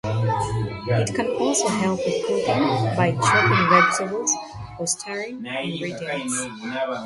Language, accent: English, United States English